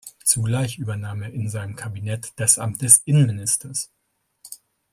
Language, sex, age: German, male, 30-39